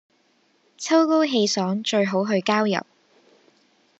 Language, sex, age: Cantonese, female, 19-29